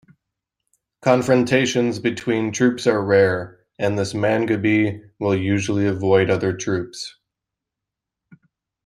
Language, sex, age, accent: English, male, 19-29, United States English